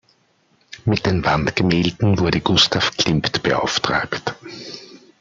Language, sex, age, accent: German, male, 40-49, Österreichisches Deutsch